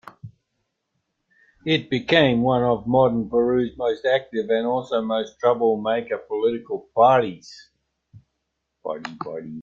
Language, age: English, 90+